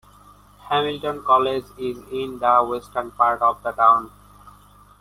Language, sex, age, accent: English, male, 19-29, India and South Asia (India, Pakistan, Sri Lanka)